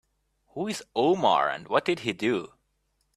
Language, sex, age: English, male, 30-39